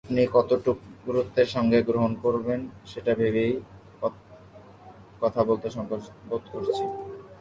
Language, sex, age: Bengali, male, 19-29